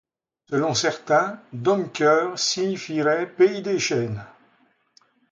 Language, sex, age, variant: French, male, 70-79, Français de métropole